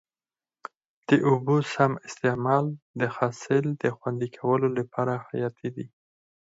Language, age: Pashto, 30-39